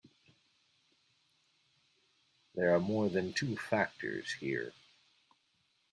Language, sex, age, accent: English, male, 40-49, United States English